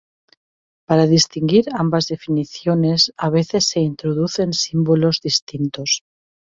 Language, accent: Spanish, España: Centro-Sur peninsular (Madrid, Toledo, Castilla-La Mancha)